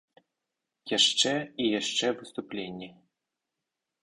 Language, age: Belarusian, 19-29